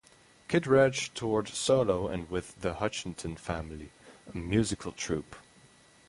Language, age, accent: English, 19-29, United States English; England English